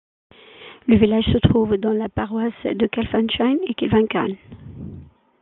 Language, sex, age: French, female, 40-49